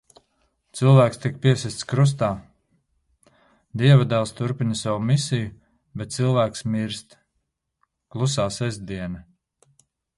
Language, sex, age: Latvian, male, 40-49